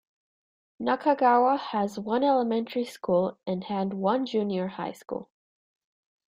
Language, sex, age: English, female, 19-29